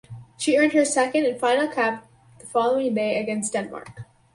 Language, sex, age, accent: English, female, under 19, United States English